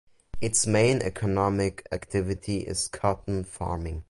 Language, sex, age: English, male, under 19